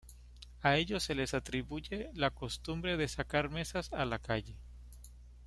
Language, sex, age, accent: Spanish, male, 30-39, México